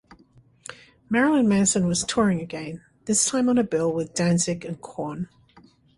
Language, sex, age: English, female, 60-69